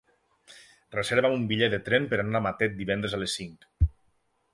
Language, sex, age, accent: Catalan, male, 40-49, valencià